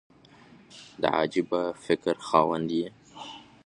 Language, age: Pashto, 30-39